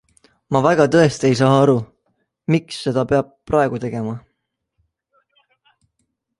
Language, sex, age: Estonian, male, 19-29